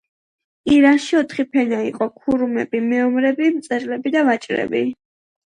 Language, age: Georgian, 40-49